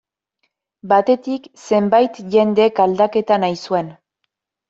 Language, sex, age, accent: Basque, female, 19-29, Nafar-lapurtarra edo Zuberotarra (Lapurdi, Nafarroa Beherea, Zuberoa)